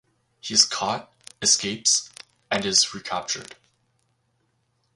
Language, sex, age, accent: English, male, 19-29, Canadian English